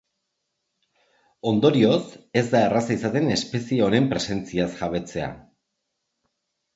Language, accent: Basque, Erdialdekoa edo Nafarra (Gipuzkoa, Nafarroa)